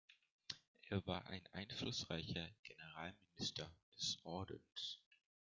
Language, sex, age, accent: German, male, under 19, Deutschland Deutsch